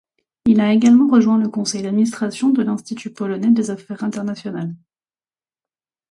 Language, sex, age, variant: French, female, 30-39, Français de métropole